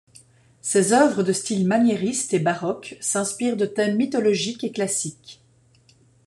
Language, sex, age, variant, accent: French, female, 40-49, Français d'Europe, Français de Belgique